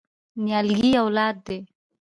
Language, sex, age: Pashto, female, 19-29